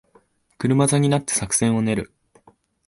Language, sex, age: Japanese, male, 19-29